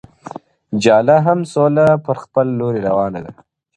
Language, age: Pashto, under 19